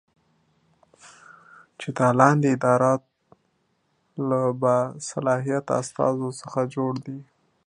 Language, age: Pashto, 30-39